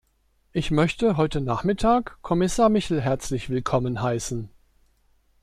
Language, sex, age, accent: German, male, 50-59, Deutschland Deutsch